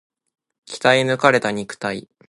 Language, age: Japanese, 19-29